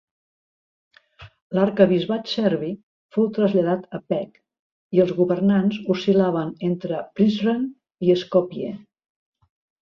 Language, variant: Catalan, Central